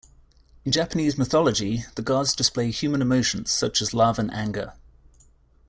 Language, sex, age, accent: English, male, 30-39, England English